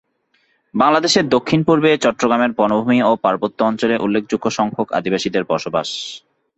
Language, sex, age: Bengali, male, 19-29